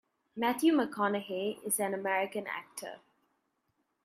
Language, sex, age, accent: English, female, 19-29, Malaysian English